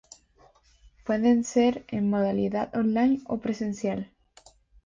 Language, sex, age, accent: Spanish, female, 19-29, España: Islas Canarias